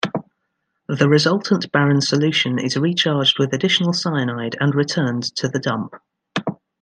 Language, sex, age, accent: English, female, 30-39, England English